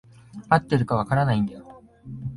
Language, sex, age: Japanese, male, 19-29